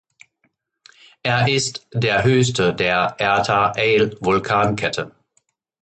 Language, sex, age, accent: German, male, 50-59, Deutschland Deutsch